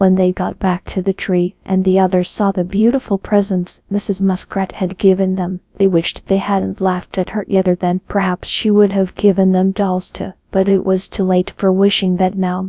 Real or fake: fake